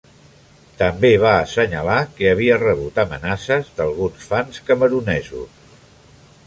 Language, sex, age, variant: Catalan, male, 60-69, Central